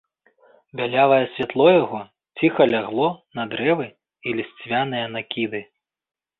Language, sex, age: Belarusian, male, 30-39